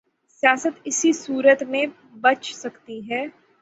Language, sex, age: Urdu, female, 19-29